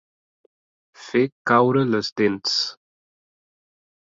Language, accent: Catalan, aprenent (recent, des del castellà)